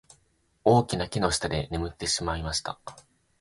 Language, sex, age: Japanese, male, 19-29